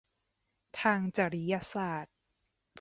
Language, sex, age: Thai, female, 30-39